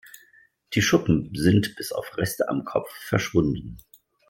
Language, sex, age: German, male, 40-49